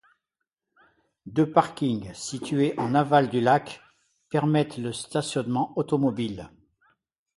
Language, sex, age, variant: French, male, 70-79, Français de métropole